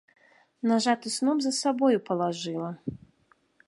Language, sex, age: Belarusian, female, 30-39